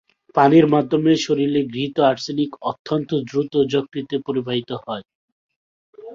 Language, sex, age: Bengali, male, 19-29